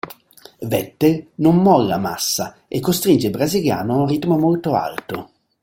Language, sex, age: Italian, male, 50-59